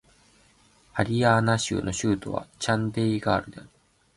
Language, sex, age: Japanese, male, 19-29